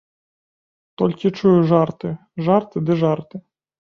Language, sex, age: Belarusian, male, 30-39